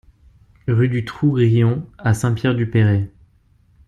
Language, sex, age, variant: French, male, 19-29, Français de métropole